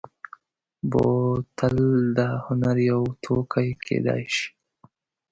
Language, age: Pashto, 19-29